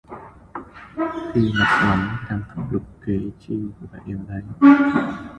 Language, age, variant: Vietnamese, 19-29, Hà Nội